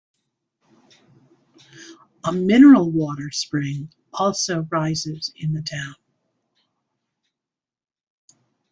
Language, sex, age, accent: English, female, 60-69, United States English